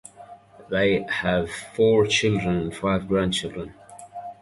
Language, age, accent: English, 19-29, England English